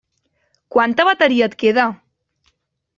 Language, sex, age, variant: Catalan, female, 19-29, Central